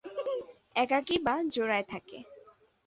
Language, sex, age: Bengali, female, 19-29